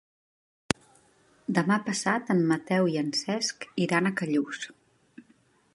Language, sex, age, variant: Catalan, female, 40-49, Central